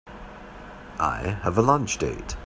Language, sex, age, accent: English, male, 60-69, Scottish English